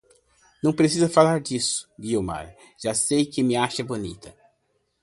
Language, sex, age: Portuguese, male, 50-59